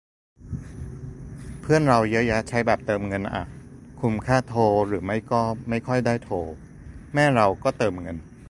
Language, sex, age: Thai, male, 40-49